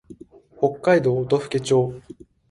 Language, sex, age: Japanese, male, under 19